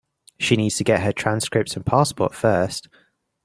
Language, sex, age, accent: English, male, 19-29, England English